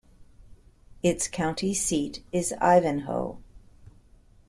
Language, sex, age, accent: English, female, 60-69, United States English